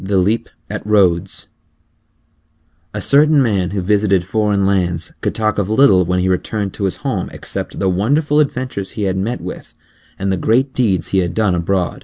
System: none